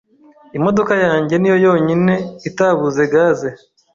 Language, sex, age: Kinyarwanda, male, 30-39